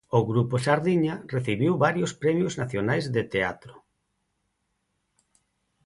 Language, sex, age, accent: Galician, male, 40-49, Neofalante